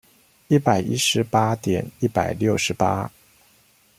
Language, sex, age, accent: Chinese, male, 40-49, 出生地：臺中市